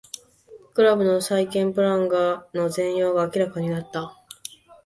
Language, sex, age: Japanese, female, 19-29